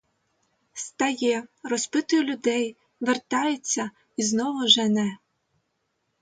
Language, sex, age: Ukrainian, female, 30-39